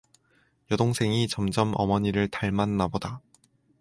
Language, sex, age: Korean, male, 19-29